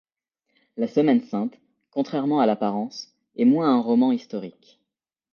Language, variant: French, Français de métropole